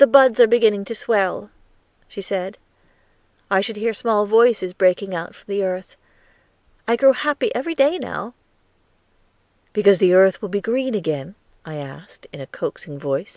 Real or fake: real